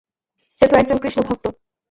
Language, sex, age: Bengali, female, under 19